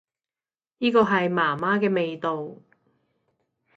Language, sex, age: Cantonese, female, 19-29